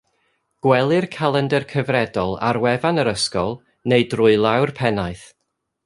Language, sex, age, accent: Welsh, male, 30-39, Y Deyrnas Unedig Cymraeg